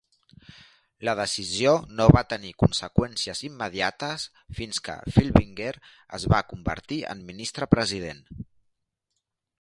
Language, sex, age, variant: Catalan, male, 40-49, Central